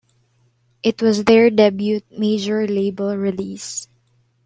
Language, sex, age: English, female, 19-29